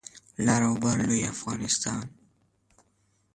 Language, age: Pashto, under 19